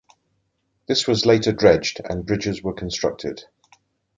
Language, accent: English, England English